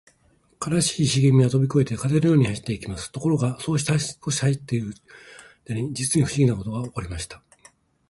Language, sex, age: Japanese, male, 50-59